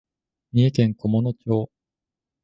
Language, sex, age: Japanese, male, 19-29